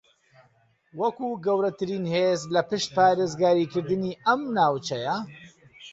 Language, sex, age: Central Kurdish, male, 19-29